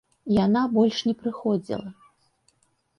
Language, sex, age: Belarusian, female, 40-49